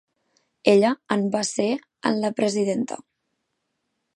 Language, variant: Catalan, Central